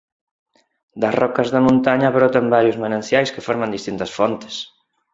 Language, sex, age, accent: Galician, male, 30-39, Neofalante